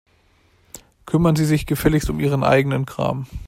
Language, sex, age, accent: German, male, 19-29, Deutschland Deutsch